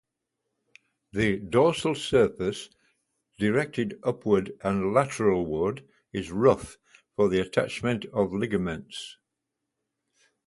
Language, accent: English, England English